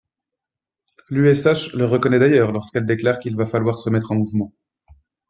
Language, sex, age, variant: French, male, 30-39, Français de métropole